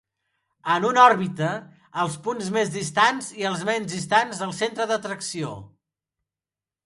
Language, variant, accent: Catalan, Central, central